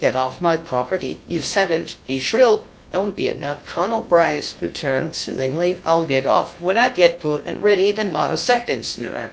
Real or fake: fake